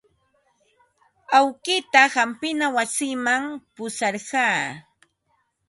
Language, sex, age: Ambo-Pasco Quechua, female, 50-59